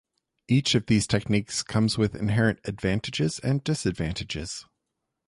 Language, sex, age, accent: English, male, 30-39, United States English